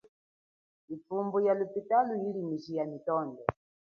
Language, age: Chokwe, 40-49